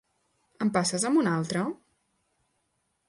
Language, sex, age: Catalan, female, 19-29